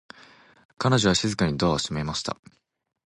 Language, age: Japanese, 19-29